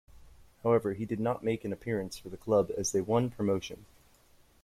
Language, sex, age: English, male, 30-39